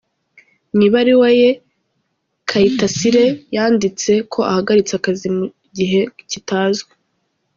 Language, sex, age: Kinyarwanda, female, under 19